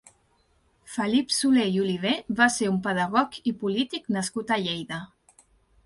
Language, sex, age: Catalan, female, 30-39